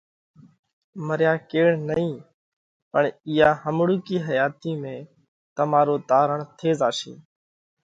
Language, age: Parkari Koli, 19-29